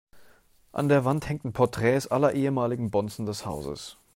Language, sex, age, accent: German, male, 19-29, Deutschland Deutsch